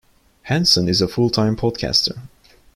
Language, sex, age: English, male, 19-29